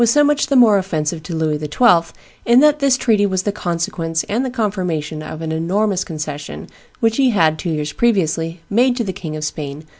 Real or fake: real